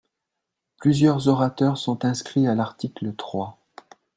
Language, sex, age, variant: French, male, 40-49, Français de métropole